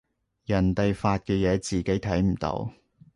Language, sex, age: Cantonese, male, 30-39